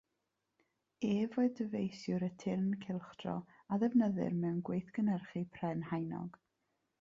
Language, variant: Welsh, South-Western Welsh